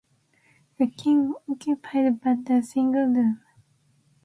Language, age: English, 19-29